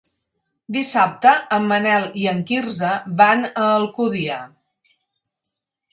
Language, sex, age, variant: Catalan, female, 50-59, Central